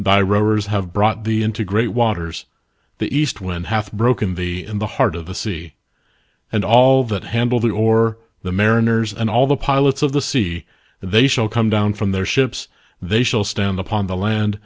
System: none